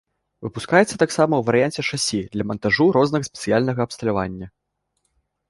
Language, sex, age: Belarusian, male, under 19